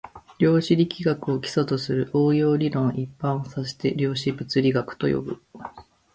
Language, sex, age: Japanese, female, 40-49